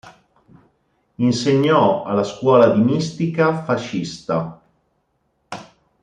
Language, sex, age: Italian, male, 40-49